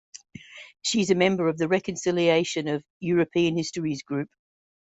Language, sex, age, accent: English, female, 50-59, Australian English